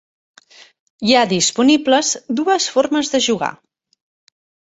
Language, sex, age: Catalan, female, 40-49